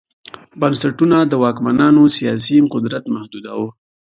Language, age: Pashto, 19-29